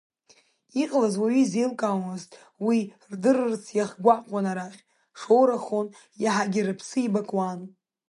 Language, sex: Abkhazian, female